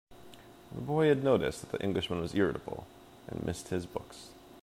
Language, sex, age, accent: English, male, 30-39, United States English